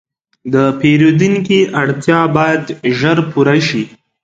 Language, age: Pashto, 19-29